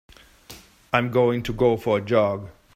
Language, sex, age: English, male, 30-39